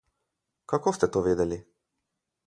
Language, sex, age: Slovenian, male, 40-49